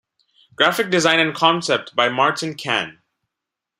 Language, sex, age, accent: English, male, under 19, India and South Asia (India, Pakistan, Sri Lanka)